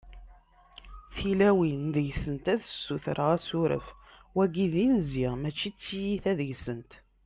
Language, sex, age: Kabyle, female, 19-29